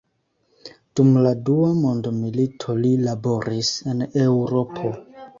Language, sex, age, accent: Esperanto, male, 19-29, Internacia